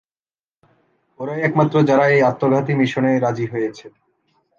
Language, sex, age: Bengali, male, 19-29